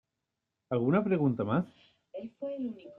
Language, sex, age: Spanish, male, 19-29